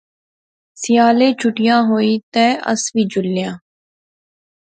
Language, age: Pahari-Potwari, 19-29